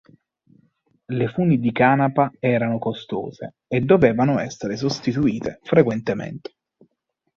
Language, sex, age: Italian, male, 30-39